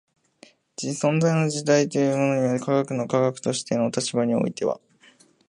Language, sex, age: Japanese, male, 19-29